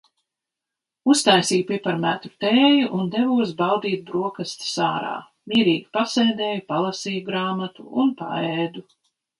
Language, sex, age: Latvian, female, 60-69